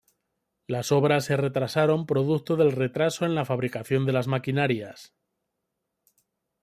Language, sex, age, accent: Spanish, male, 40-49, España: Norte peninsular (Asturias, Castilla y León, Cantabria, País Vasco, Navarra, Aragón, La Rioja, Guadalajara, Cuenca)